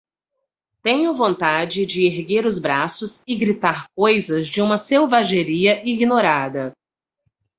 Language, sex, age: Portuguese, female, 40-49